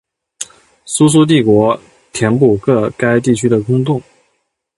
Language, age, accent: Chinese, 19-29, 出生地：江西省